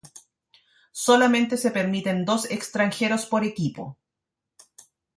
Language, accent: Spanish, Chileno: Chile, Cuyo